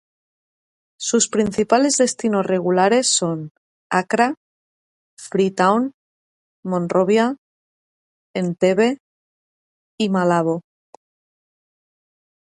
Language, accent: Spanish, España: Norte peninsular (Asturias, Castilla y León, Cantabria, País Vasco, Navarra, Aragón, La Rioja, Guadalajara, Cuenca)